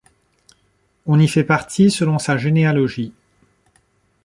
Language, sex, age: French, male, 30-39